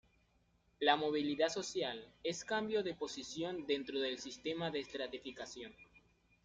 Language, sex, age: Spanish, male, 19-29